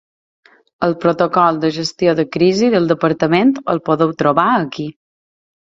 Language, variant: Catalan, Balear